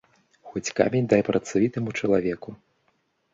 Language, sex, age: Belarusian, male, 19-29